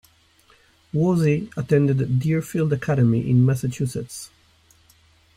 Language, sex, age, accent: English, male, 40-49, United States English